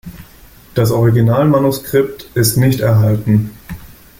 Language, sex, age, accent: German, male, 30-39, Deutschland Deutsch